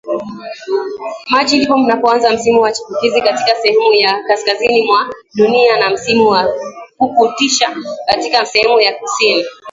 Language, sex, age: Swahili, female, 19-29